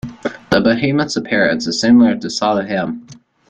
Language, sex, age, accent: English, male, under 19, Canadian English